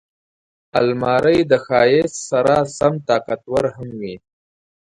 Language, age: Pashto, 19-29